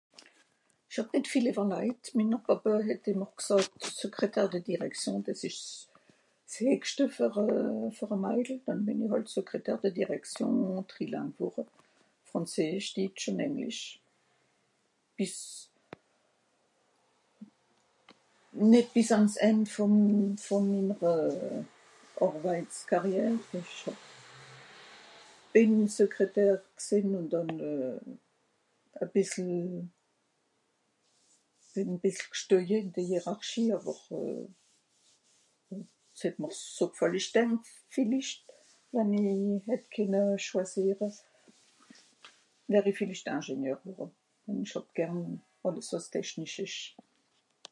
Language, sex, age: Swiss German, female, 60-69